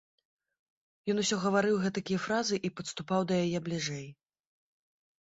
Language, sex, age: Belarusian, female, 19-29